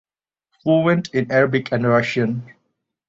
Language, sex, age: English, male, 19-29